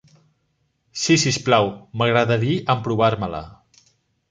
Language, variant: Catalan, Central